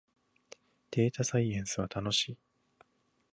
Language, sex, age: Japanese, male, 19-29